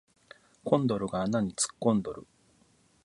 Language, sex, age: Japanese, male, 40-49